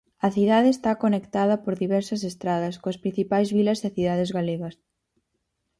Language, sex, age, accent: Galician, female, 19-29, Central (gheada)